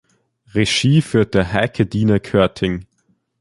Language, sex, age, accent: German, male, under 19, Österreichisches Deutsch